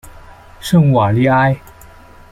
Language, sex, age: Chinese, male, 19-29